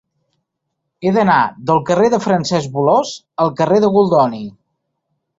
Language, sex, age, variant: Catalan, male, 40-49, Central